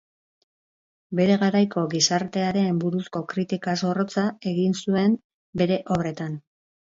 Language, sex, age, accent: Basque, female, 50-59, Mendebalekoa (Araba, Bizkaia, Gipuzkoako mendebaleko herri batzuk)